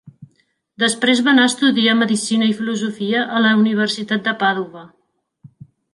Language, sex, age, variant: Catalan, female, 40-49, Central